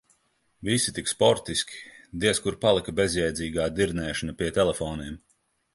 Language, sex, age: Latvian, male, 30-39